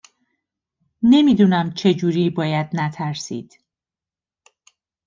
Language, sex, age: Persian, female, 40-49